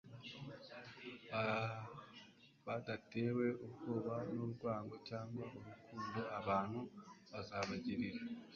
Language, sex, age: Kinyarwanda, male, 30-39